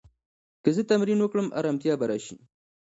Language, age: Pashto, 19-29